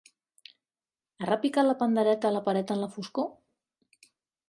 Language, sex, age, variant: Catalan, female, 40-49, Central